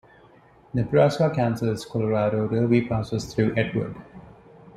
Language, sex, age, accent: English, male, 30-39, India and South Asia (India, Pakistan, Sri Lanka)